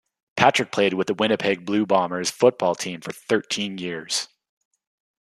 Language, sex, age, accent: English, male, 19-29, Canadian English